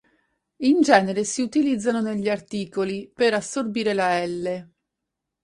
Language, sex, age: Italian, female, 30-39